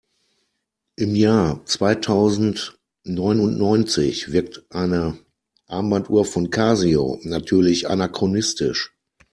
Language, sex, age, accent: German, male, 40-49, Deutschland Deutsch